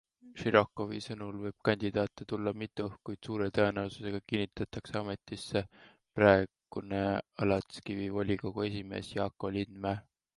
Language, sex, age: Estonian, male, 19-29